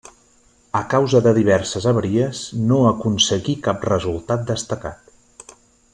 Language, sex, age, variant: Catalan, male, 50-59, Central